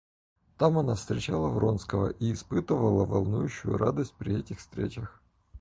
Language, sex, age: Russian, male, 30-39